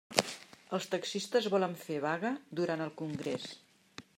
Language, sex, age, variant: Catalan, female, 50-59, Central